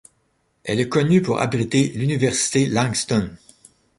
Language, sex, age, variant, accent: French, male, 60-69, Français d'Amérique du Nord, Français du Canada